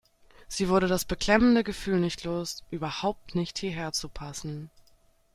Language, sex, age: German, female, 19-29